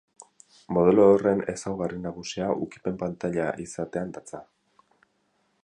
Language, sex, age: Basque, male, 40-49